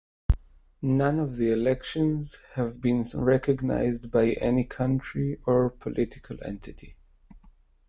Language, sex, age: English, male, 40-49